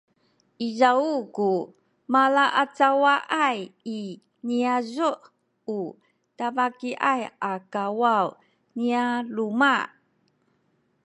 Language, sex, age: Sakizaya, female, 50-59